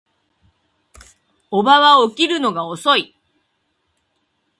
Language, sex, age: Japanese, female, 50-59